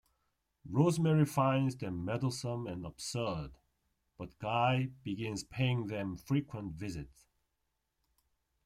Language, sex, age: English, male, 40-49